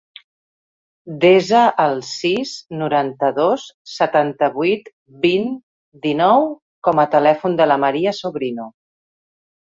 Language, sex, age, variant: Catalan, female, 40-49, Central